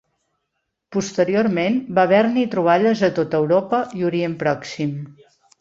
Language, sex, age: Catalan, female, 50-59